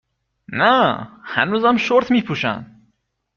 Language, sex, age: Persian, male, 19-29